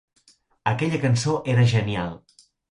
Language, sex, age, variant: Catalan, male, 40-49, Central